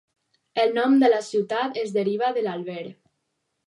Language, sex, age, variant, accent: Catalan, female, under 19, Alacantí, valencià